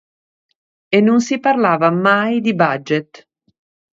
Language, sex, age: Italian, female, 50-59